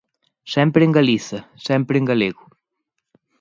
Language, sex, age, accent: Galician, male, 30-39, Normativo (estándar)